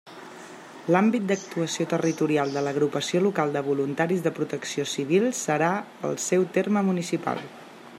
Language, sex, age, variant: Catalan, female, 30-39, Central